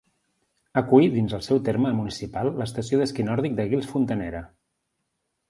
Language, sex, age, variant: Catalan, male, 40-49, Central